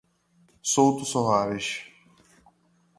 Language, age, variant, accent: Portuguese, 19-29, Portuguese (Brasil), Nordestino